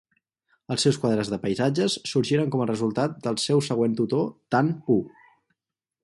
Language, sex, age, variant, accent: Catalan, male, 30-39, Central, central